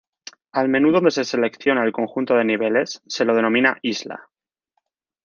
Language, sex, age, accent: Spanish, male, 19-29, España: Norte peninsular (Asturias, Castilla y León, Cantabria, País Vasco, Navarra, Aragón, La Rioja, Guadalajara, Cuenca)